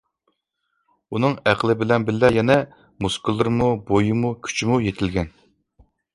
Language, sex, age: Uyghur, male, 40-49